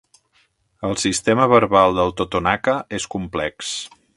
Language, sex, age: Catalan, male, 50-59